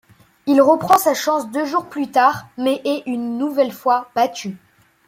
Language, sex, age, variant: French, male, under 19, Français de métropole